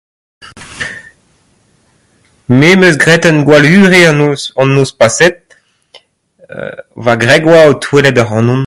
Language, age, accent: Breton, 30-39, Kerneveg; Leoneg